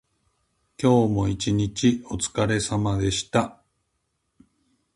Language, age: Japanese, 50-59